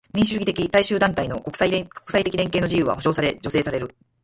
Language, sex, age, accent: Japanese, female, 40-49, 関西弁